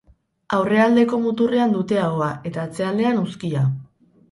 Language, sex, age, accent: Basque, female, 19-29, Erdialdekoa edo Nafarra (Gipuzkoa, Nafarroa)